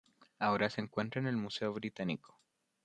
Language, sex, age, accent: Spanish, male, under 19, Chileno: Chile, Cuyo